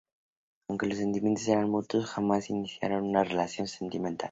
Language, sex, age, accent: Spanish, male, under 19, México